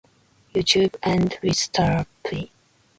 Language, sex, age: English, female, 19-29